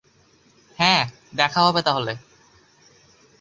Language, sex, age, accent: Bengali, male, under 19, প্রমিত